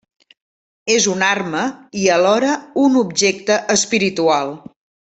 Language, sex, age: Catalan, female, 50-59